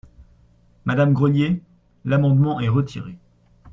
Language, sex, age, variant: French, male, 19-29, Français de métropole